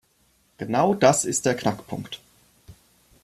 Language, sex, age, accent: German, male, 30-39, Deutschland Deutsch